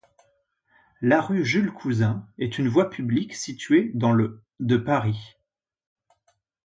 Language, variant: French, Français de métropole